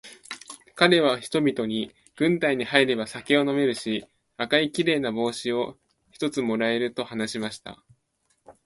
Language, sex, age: Japanese, male, under 19